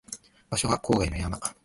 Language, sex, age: Japanese, male, 19-29